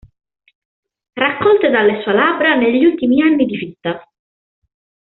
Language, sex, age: Italian, female, 19-29